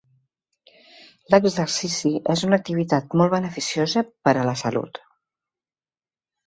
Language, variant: Catalan, Central